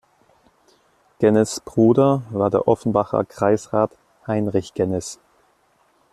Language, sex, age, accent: German, male, 19-29, Deutschland Deutsch